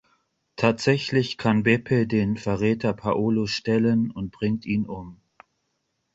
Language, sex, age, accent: German, male, 50-59, Deutschland Deutsch